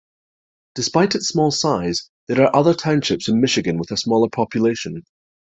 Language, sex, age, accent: English, male, 40-49, Scottish English